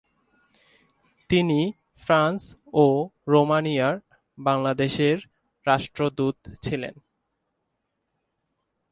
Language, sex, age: Bengali, male, 19-29